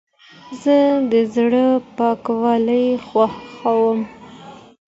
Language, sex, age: Pashto, female, 19-29